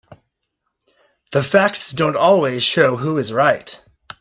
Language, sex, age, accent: English, male, 19-29, United States English